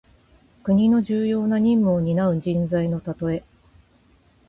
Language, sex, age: Japanese, female, 40-49